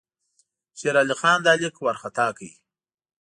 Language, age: Pashto, 40-49